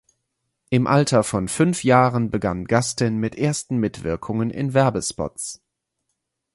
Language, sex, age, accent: German, male, 30-39, Deutschland Deutsch